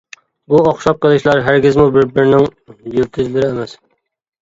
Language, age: Uyghur, 19-29